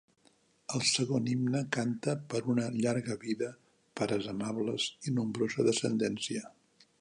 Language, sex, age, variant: Catalan, male, 70-79, Central